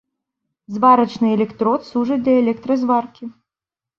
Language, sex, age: Belarusian, female, 30-39